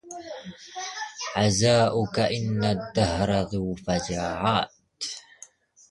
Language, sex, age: Arabic, male, 19-29